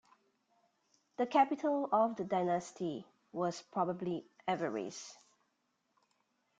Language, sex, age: English, female, 30-39